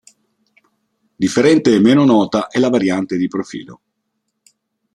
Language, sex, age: Italian, male, 50-59